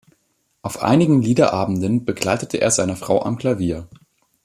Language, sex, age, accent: German, male, 19-29, Deutschland Deutsch